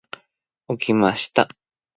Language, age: Japanese, 19-29